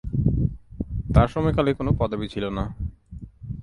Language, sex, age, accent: Bengali, male, 19-29, Native